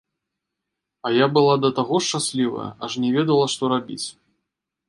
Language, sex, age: Belarusian, male, 30-39